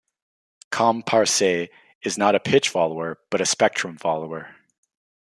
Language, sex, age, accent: English, male, 19-29, Canadian English